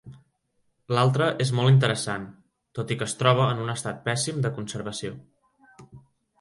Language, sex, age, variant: Catalan, male, 19-29, Central